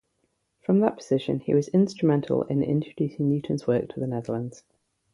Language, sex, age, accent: English, female, 30-39, England English; yorkshire